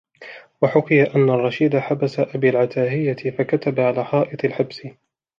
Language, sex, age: Arabic, male, 19-29